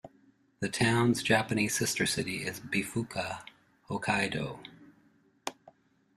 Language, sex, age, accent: English, male, 50-59, Canadian English